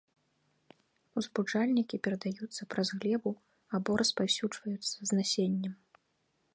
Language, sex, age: Belarusian, female, 30-39